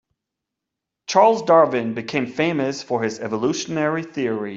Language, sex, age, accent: English, male, 30-39, United States English